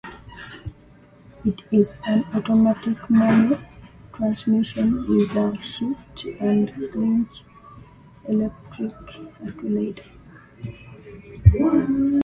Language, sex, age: English, female, 19-29